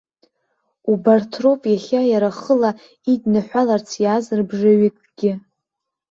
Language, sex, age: Abkhazian, female, under 19